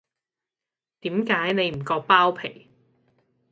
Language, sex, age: Cantonese, female, 19-29